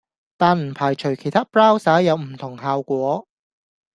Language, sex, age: Cantonese, male, 19-29